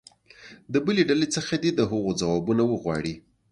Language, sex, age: Pashto, male, 30-39